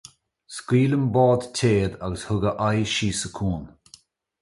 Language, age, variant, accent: Irish, 50-59, Gaeilge Chonnacht, Cainteoir dúchais, Gaeltacht